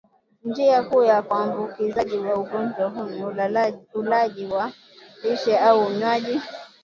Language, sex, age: Swahili, female, 19-29